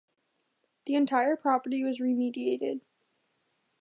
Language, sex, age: English, female, 19-29